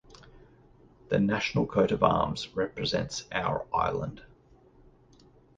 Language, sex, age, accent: English, male, 40-49, Australian English